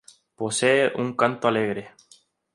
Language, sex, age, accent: Spanish, male, 19-29, España: Islas Canarias